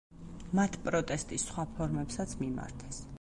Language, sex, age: Georgian, female, 40-49